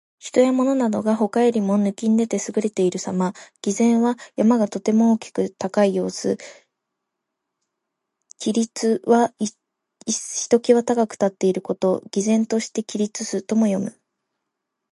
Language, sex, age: Japanese, female, 19-29